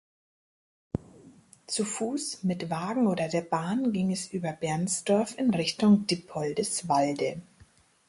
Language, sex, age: German, female, 30-39